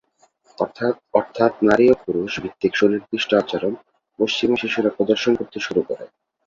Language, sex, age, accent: Bengali, male, 19-29, Native